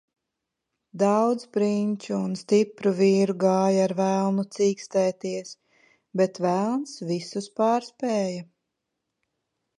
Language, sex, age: Latvian, female, 40-49